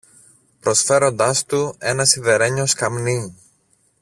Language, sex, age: Greek, male, 30-39